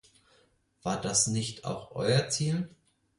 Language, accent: German, Deutschland Deutsch